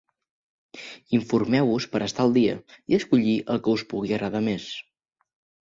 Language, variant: Catalan, Central